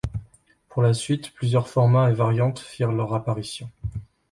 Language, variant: French, Français de métropole